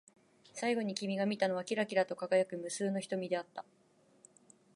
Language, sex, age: Japanese, female, 19-29